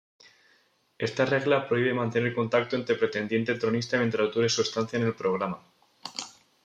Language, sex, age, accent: Spanish, male, 19-29, España: Centro-Sur peninsular (Madrid, Toledo, Castilla-La Mancha)